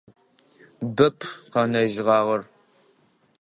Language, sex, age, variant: Adyghe, male, under 19, Адыгабзэ (Кирил, пстэумэ зэдыряе)